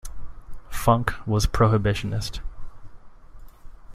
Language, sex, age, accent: English, male, 19-29, United States English